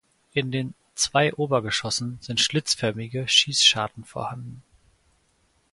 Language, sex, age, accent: German, male, 19-29, Deutschland Deutsch